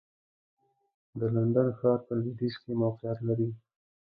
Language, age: Pashto, 30-39